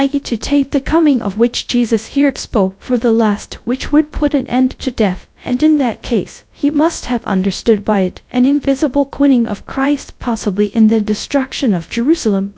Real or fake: fake